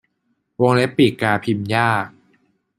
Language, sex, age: Thai, male, 19-29